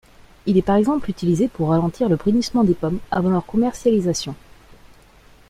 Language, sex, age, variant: French, female, 19-29, Français de métropole